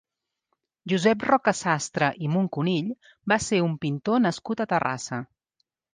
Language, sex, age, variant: Catalan, female, 40-49, Central